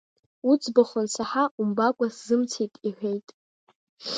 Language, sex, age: Abkhazian, female, under 19